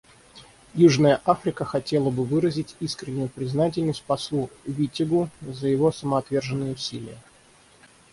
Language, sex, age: Russian, male, 30-39